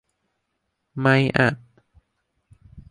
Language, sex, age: Thai, male, under 19